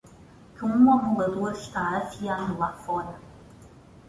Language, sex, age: Portuguese, female, 30-39